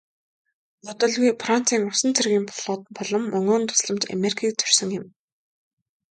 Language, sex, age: Mongolian, female, 19-29